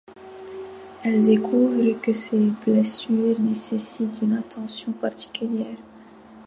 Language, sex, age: French, female, 19-29